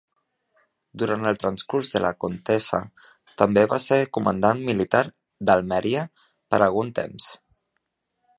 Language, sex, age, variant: Catalan, male, 40-49, Central